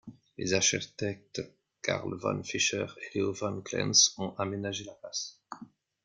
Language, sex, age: French, male, 50-59